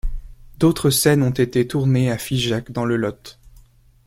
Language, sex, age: French, male, 19-29